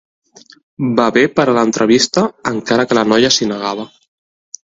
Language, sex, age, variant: Catalan, male, 30-39, Central